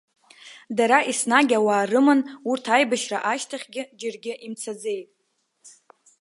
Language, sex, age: Abkhazian, female, 19-29